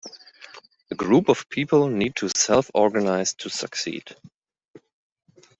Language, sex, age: English, male, 30-39